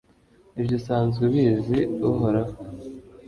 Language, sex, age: Kinyarwanda, male, 19-29